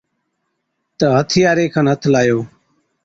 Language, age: Od, 30-39